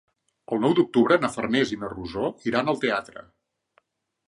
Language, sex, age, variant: Catalan, male, 40-49, Central